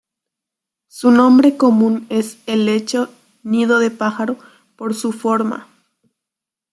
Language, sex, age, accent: Spanish, female, under 19, Rioplatense: Argentina, Uruguay, este de Bolivia, Paraguay